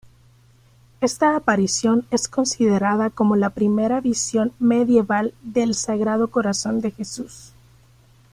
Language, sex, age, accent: Spanish, female, 30-39, América central